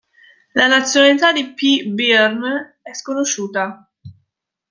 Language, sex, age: Italian, female, 19-29